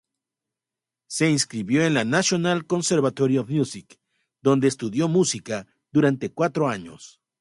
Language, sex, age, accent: Spanish, male, 40-49, América central